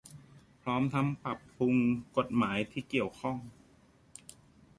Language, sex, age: Thai, male, 30-39